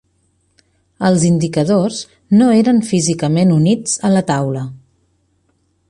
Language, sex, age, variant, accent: Catalan, female, 30-39, Central, central